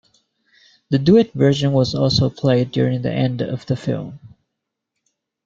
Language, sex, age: English, male, 30-39